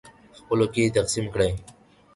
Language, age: Pashto, 19-29